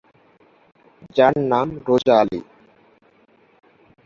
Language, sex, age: Bengali, male, 19-29